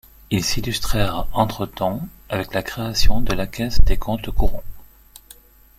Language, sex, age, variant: French, male, 50-59, Français de métropole